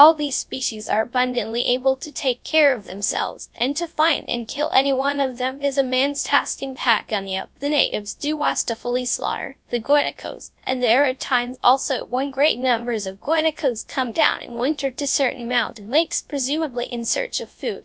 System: TTS, GradTTS